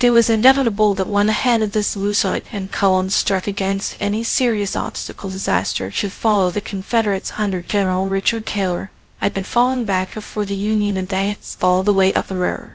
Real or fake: fake